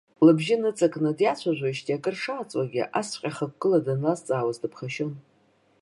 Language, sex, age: Abkhazian, female, 50-59